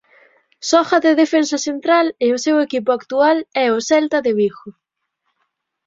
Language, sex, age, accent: Galician, female, 19-29, Atlántico (seseo e gheada)